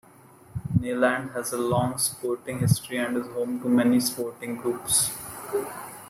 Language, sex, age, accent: English, male, 30-39, India and South Asia (India, Pakistan, Sri Lanka)